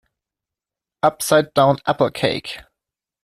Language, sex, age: English, male, 19-29